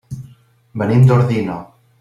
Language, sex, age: Catalan, male, 50-59